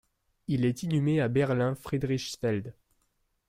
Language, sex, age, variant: French, male, 19-29, Français de métropole